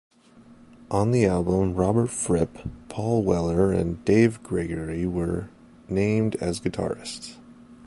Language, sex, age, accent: English, male, 19-29, United States English